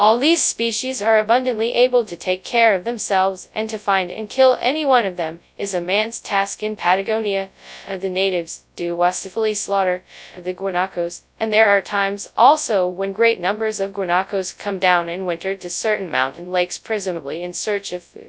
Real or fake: fake